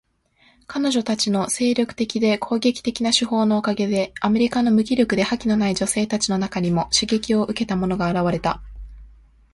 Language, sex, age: Japanese, female, 19-29